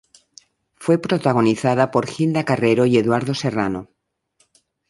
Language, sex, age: Spanish, female, 50-59